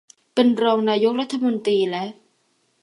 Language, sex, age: Thai, female, 19-29